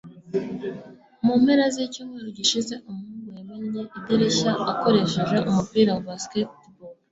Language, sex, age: Kinyarwanda, female, 19-29